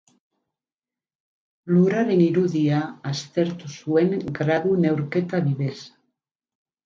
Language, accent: Basque, Mendebalekoa (Araba, Bizkaia, Gipuzkoako mendebaleko herri batzuk)